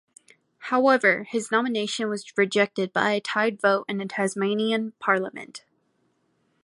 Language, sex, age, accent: English, female, under 19, United States English